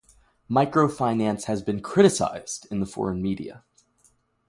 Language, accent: English, United States English